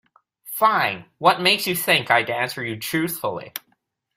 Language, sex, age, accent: English, male, under 19, Canadian English